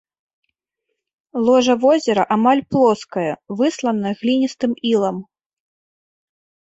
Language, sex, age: Belarusian, female, 30-39